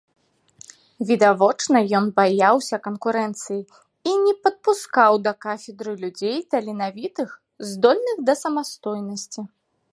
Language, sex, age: Belarusian, female, 19-29